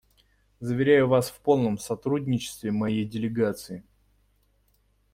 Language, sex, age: Russian, male, 30-39